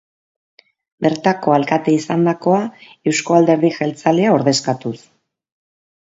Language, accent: Basque, Mendebalekoa (Araba, Bizkaia, Gipuzkoako mendebaleko herri batzuk)